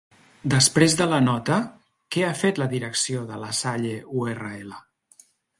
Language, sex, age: Catalan, male, 40-49